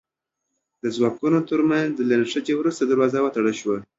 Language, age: Pashto, under 19